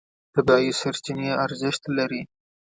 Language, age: Pashto, 19-29